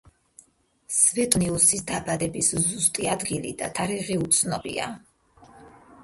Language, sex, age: Georgian, female, 40-49